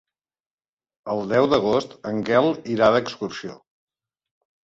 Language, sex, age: Catalan, male, 50-59